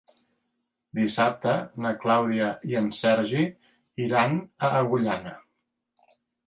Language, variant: Catalan, Central